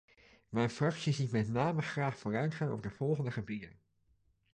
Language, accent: Dutch, Nederlands Nederlands